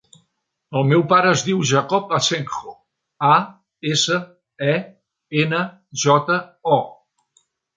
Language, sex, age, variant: Catalan, male, 60-69, Central